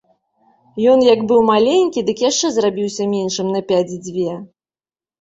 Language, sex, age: Belarusian, female, 30-39